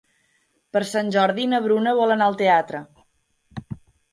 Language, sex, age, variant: Catalan, female, 19-29, Central